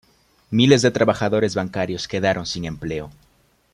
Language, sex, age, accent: Spanish, male, under 19, Andino-Pacífico: Colombia, Perú, Ecuador, oeste de Bolivia y Venezuela andina